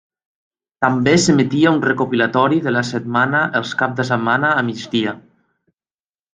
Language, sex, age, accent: Catalan, male, 19-29, valencià